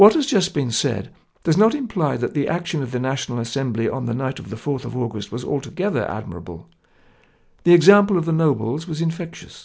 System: none